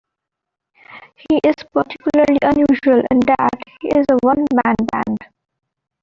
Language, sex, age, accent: English, female, 19-29, India and South Asia (India, Pakistan, Sri Lanka)